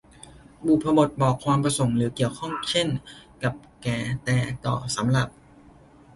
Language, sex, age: Thai, male, 19-29